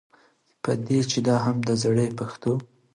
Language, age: Pashto, 19-29